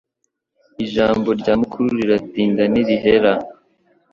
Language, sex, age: Kinyarwanda, male, under 19